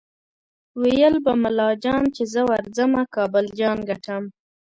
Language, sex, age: Pashto, female, 19-29